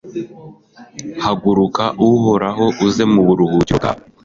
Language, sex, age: Kinyarwanda, male, 19-29